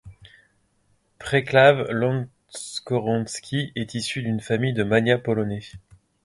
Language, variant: French, Français de métropole